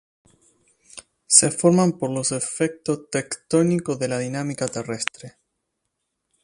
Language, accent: Spanish, Rioplatense: Argentina, Uruguay, este de Bolivia, Paraguay